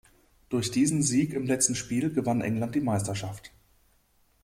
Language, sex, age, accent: German, male, 19-29, Deutschland Deutsch